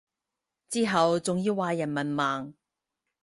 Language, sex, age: Cantonese, female, 30-39